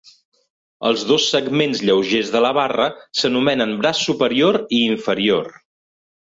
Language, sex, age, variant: Catalan, male, 40-49, Central